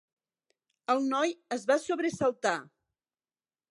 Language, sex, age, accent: Catalan, female, 60-69, occidental